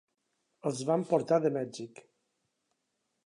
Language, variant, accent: Catalan, Balear, balear